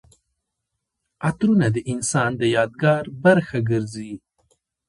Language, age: Pashto, 30-39